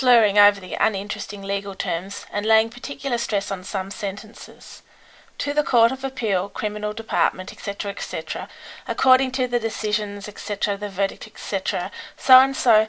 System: none